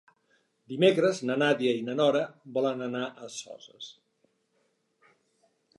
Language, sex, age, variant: Catalan, female, 50-59, Central